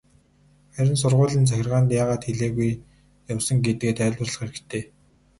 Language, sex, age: Mongolian, male, 19-29